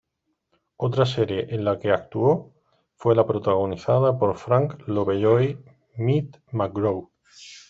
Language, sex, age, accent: Spanish, male, 40-49, España: Sur peninsular (Andalucia, Extremadura, Murcia)